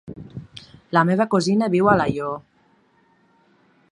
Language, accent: Catalan, Lleidatà